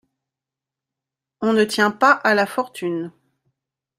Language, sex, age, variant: French, female, 40-49, Français de métropole